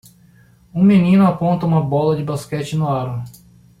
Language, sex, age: Portuguese, male, 40-49